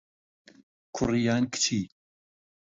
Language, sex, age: Central Kurdish, male, 19-29